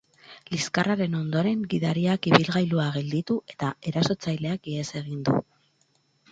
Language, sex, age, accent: Basque, female, 30-39, Mendebalekoa (Araba, Bizkaia, Gipuzkoako mendebaleko herri batzuk)